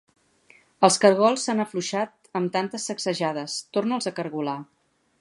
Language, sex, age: Catalan, female, 40-49